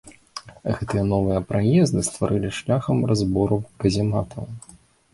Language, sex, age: Belarusian, male, 19-29